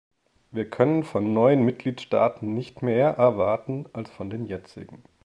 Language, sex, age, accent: German, male, 30-39, Deutschland Deutsch